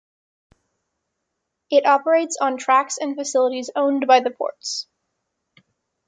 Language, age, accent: English, 19-29, United States English